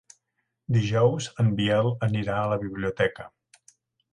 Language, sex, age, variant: Catalan, male, 60-69, Septentrional